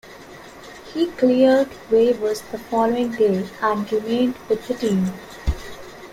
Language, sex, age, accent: English, female, 19-29, India and South Asia (India, Pakistan, Sri Lanka)